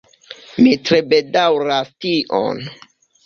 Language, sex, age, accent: Esperanto, male, 19-29, Internacia